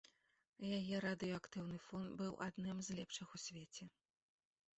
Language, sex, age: Belarusian, female, 40-49